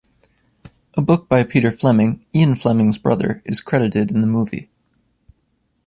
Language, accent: English, United States English